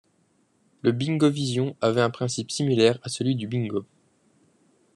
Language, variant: French, Français de métropole